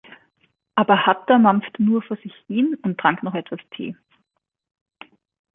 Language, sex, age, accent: German, female, 40-49, Österreichisches Deutsch